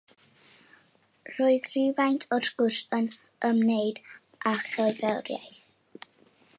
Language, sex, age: Welsh, female, under 19